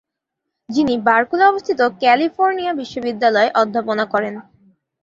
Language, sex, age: Bengali, female, 30-39